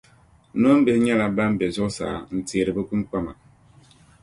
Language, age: Dagbani, 30-39